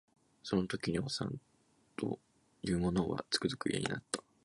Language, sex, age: Japanese, male, 19-29